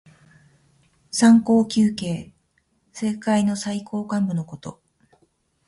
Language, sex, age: Japanese, female, 40-49